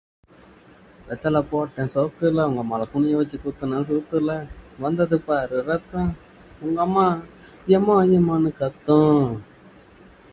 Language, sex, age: English, male, 19-29